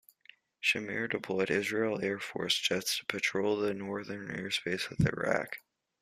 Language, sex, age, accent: English, male, under 19, United States English